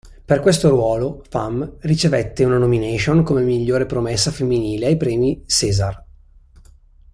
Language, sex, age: Italian, male, 19-29